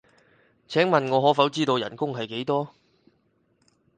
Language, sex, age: Cantonese, male, 19-29